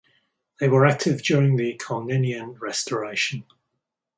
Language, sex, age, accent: English, male, 60-69, Australian English